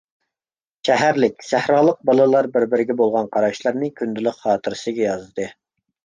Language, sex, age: Uyghur, male, 19-29